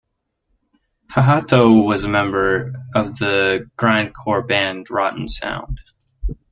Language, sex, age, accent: English, male, 19-29, United States English